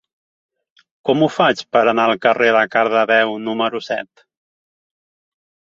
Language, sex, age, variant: Catalan, male, 19-29, Central